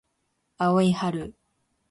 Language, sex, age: Japanese, female, under 19